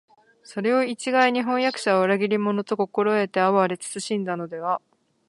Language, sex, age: Japanese, female, 19-29